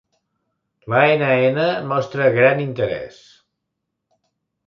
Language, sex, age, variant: Catalan, male, 60-69, Central